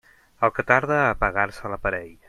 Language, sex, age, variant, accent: Catalan, male, 50-59, Central, central